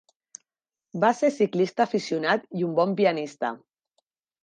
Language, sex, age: Catalan, female, 30-39